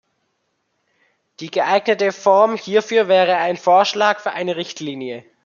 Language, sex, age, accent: German, male, under 19, Deutschland Deutsch